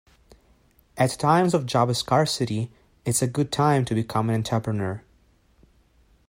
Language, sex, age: English, male, 19-29